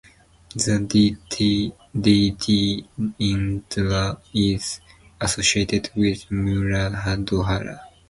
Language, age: English, 19-29